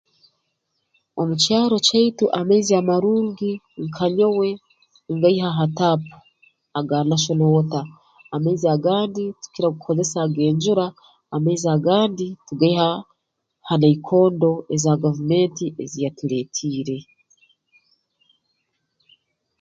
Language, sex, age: Tooro, female, 40-49